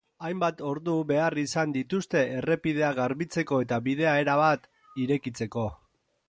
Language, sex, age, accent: Basque, male, 40-49, Mendebalekoa (Araba, Bizkaia, Gipuzkoako mendebaleko herri batzuk)